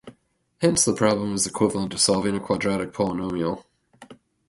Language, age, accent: English, 30-39, United States English